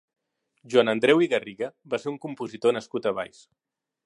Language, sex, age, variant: Catalan, male, 40-49, Central